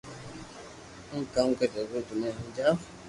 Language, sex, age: Loarki, female, under 19